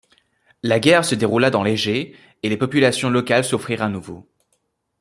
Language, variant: French, Français de métropole